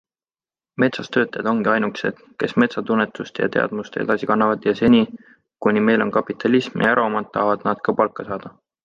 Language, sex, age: Estonian, male, 19-29